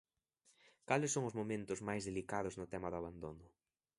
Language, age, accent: Galician, 19-29, Atlántico (seseo e gheada)